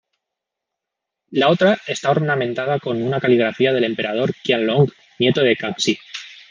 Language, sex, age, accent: Spanish, male, 19-29, España: Centro-Sur peninsular (Madrid, Toledo, Castilla-La Mancha)